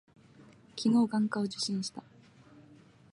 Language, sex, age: Japanese, female, 19-29